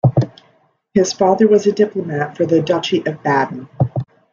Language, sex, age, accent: English, female, 50-59, United States English